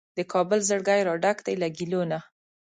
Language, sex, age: Pashto, female, 19-29